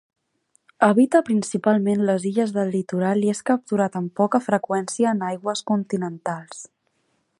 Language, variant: Catalan, Central